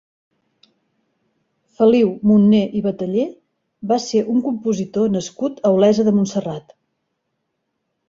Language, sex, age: Catalan, female, 40-49